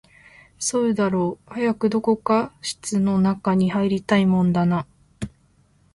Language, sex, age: Japanese, female, 19-29